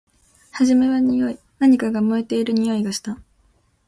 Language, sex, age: Japanese, female, under 19